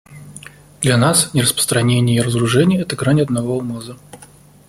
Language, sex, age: Russian, male, 19-29